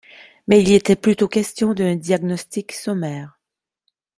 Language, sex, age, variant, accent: French, female, 40-49, Français d'Amérique du Nord, Français du Canada